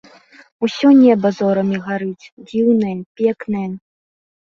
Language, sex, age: Belarusian, female, 30-39